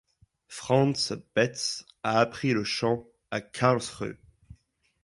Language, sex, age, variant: French, male, 19-29, Français de métropole